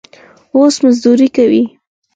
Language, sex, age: Pashto, female, under 19